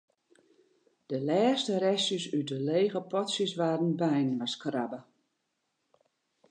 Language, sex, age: Western Frisian, female, 60-69